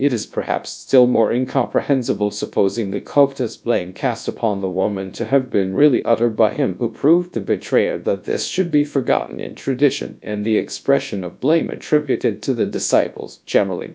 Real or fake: fake